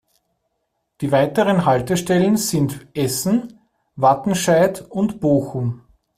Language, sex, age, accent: German, male, 30-39, Österreichisches Deutsch